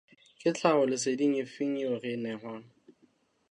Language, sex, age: Southern Sotho, male, 30-39